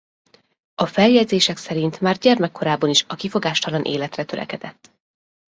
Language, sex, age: Hungarian, female, 30-39